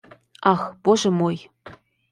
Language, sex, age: Russian, female, 30-39